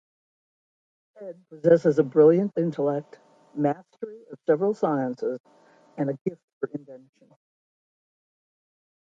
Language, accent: English, United States English